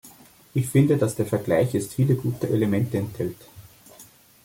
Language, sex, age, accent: German, male, 30-39, Österreichisches Deutsch